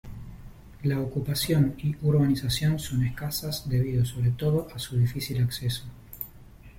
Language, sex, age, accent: Spanish, male, 40-49, Rioplatense: Argentina, Uruguay, este de Bolivia, Paraguay